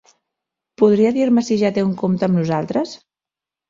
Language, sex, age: Catalan, female, 40-49